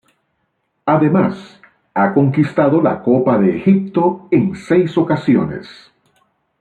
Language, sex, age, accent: Spanish, male, 50-59, América central